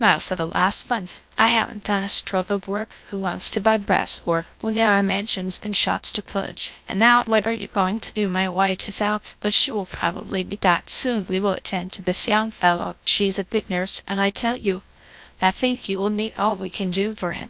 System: TTS, GlowTTS